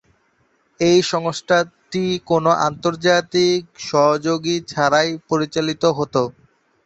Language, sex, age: Bengali, male, 19-29